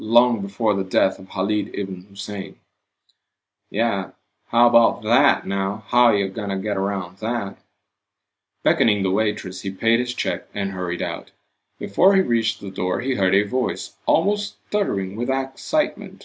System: none